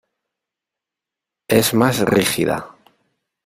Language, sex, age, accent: Spanish, male, 30-39, España: Centro-Sur peninsular (Madrid, Toledo, Castilla-La Mancha)